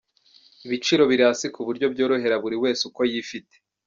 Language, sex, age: Kinyarwanda, male, 19-29